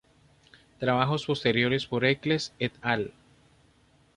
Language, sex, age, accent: Spanish, male, 30-39, Caribe: Cuba, Venezuela, Puerto Rico, República Dominicana, Panamá, Colombia caribeña, México caribeño, Costa del golfo de México